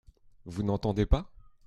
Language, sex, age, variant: French, male, 30-39, Français de métropole